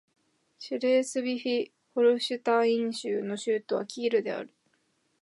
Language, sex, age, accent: Japanese, female, 19-29, 標準語